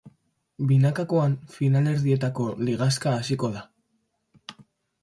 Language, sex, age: Basque, male, under 19